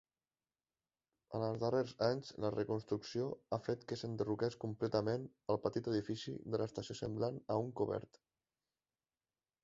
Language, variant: Catalan, Central